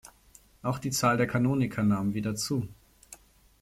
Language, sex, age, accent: German, male, 40-49, Deutschland Deutsch